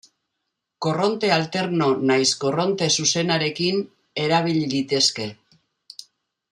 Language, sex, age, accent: Basque, female, 60-69, Mendebalekoa (Araba, Bizkaia, Gipuzkoako mendebaleko herri batzuk)